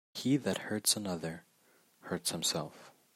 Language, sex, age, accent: English, male, 19-29, United States English